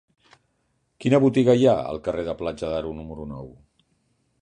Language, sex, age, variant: Catalan, male, 60-69, Central